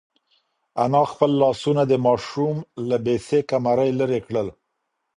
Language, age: Pashto, 50-59